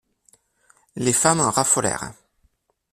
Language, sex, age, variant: French, male, 30-39, Français de métropole